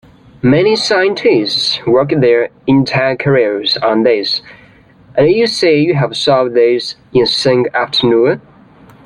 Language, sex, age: English, male, 19-29